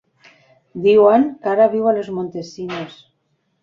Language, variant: Catalan, Central